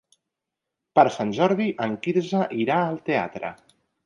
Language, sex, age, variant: Catalan, female, 30-39, Central